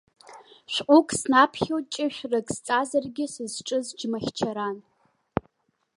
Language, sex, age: Abkhazian, female, under 19